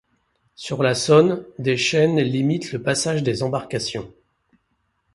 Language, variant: French, Français de métropole